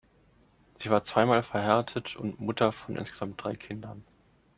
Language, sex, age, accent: German, male, 19-29, Deutschland Deutsch